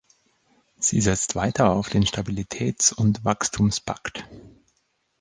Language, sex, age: German, male, 30-39